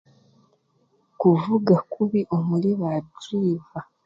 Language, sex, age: Chiga, female, 30-39